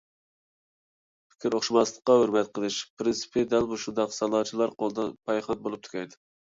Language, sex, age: Uyghur, male, 19-29